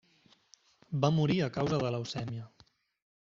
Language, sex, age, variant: Catalan, male, 19-29, Central